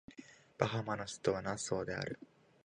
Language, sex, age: Japanese, male, 19-29